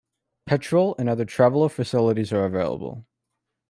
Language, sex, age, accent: English, male, under 19, Canadian English